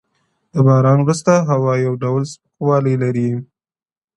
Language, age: Pashto, under 19